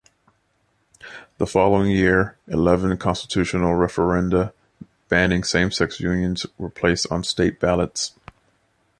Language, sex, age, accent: English, male, 30-39, United States English